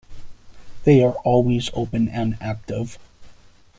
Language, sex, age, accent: English, male, 30-39, United States English